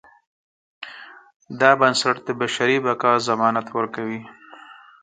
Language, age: Pashto, 30-39